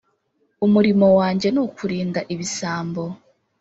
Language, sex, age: Kinyarwanda, female, 19-29